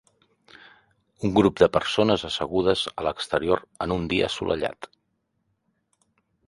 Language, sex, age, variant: Catalan, male, 40-49, Central